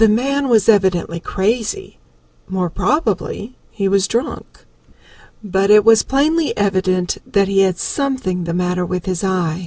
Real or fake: real